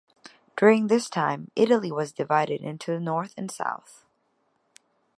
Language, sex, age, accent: English, female, 30-39, United States English